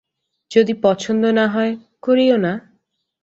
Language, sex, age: Bengali, female, 19-29